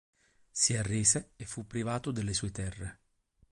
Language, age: Italian, 30-39